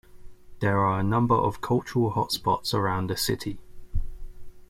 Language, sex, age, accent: English, male, 30-39, England English